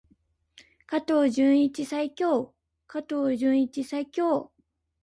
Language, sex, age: Japanese, female, 19-29